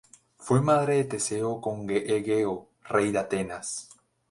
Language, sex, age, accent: Spanish, male, 19-29, México